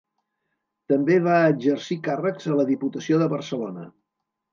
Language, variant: Catalan, Central